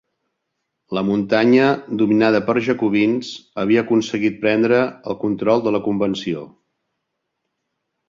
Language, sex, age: Catalan, male, 60-69